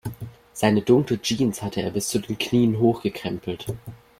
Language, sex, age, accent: German, male, under 19, Deutschland Deutsch